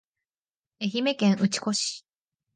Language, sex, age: Japanese, female, under 19